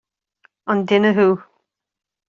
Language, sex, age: Irish, female, 19-29